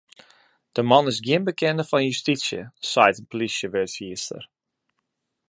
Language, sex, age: Western Frisian, male, 19-29